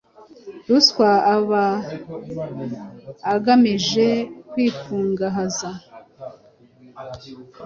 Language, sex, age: Kinyarwanda, female, 19-29